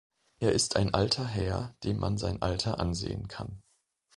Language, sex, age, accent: German, male, 40-49, Deutschland Deutsch